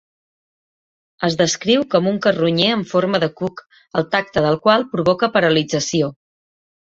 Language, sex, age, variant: Catalan, female, 40-49, Central